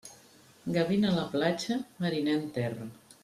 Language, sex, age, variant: Catalan, female, 50-59, Central